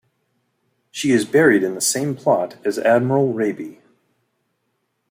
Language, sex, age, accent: English, male, 40-49, United States English